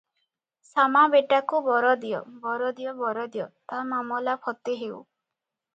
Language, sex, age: Odia, female, 19-29